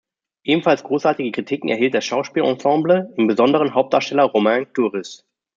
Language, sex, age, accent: German, male, 30-39, Deutschland Deutsch